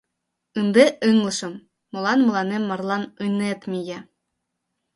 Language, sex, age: Mari, female, under 19